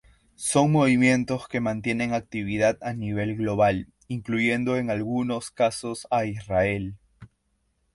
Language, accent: Spanish, Andino-Pacífico: Colombia, Perú, Ecuador, oeste de Bolivia y Venezuela andina